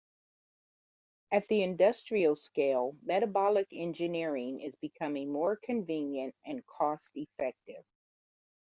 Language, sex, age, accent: English, female, 50-59, United States English